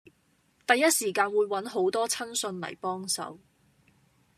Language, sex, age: Cantonese, female, 19-29